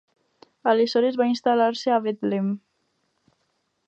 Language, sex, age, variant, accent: Catalan, female, under 19, Alacantí, valencià